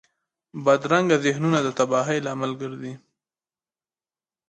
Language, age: Pashto, 19-29